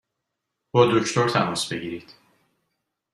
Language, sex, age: Persian, male, 30-39